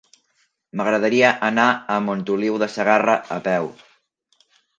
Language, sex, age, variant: Catalan, male, under 19, Central